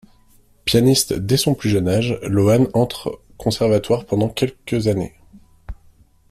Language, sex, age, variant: French, male, 19-29, Français de métropole